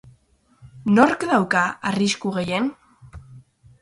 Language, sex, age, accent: Basque, female, under 19, Mendebalekoa (Araba, Bizkaia, Gipuzkoako mendebaleko herri batzuk)